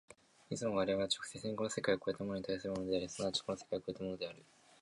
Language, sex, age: Japanese, male, 19-29